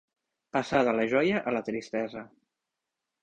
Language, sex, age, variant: Catalan, male, 19-29, Central